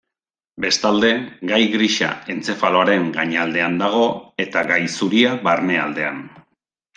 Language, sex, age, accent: Basque, male, 50-59, Erdialdekoa edo Nafarra (Gipuzkoa, Nafarroa)